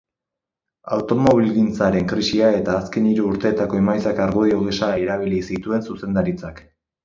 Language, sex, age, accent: Basque, male, 19-29, Erdialdekoa edo Nafarra (Gipuzkoa, Nafarroa)